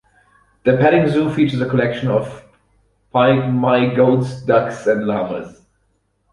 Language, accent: English, German